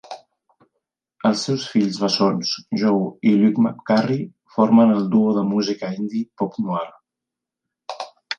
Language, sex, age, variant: Catalan, male, 40-49, Central